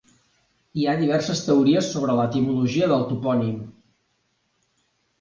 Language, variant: Catalan, Central